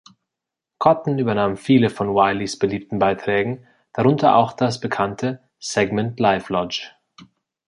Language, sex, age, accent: German, male, 19-29, Deutschland Deutsch